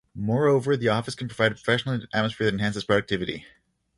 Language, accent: English, Canadian English